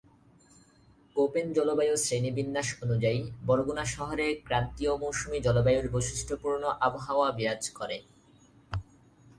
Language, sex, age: Bengali, male, 19-29